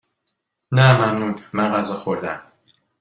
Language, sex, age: Persian, male, 30-39